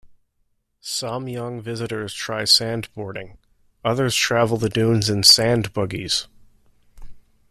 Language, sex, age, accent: English, male, 19-29, United States English